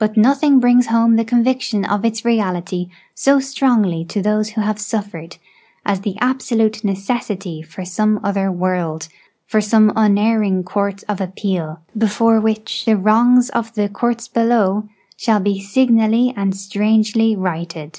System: none